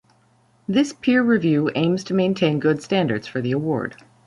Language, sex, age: English, female, 40-49